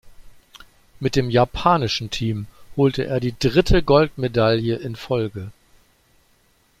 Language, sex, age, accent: German, male, 50-59, Deutschland Deutsch